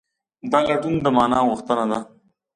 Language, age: Pashto, 19-29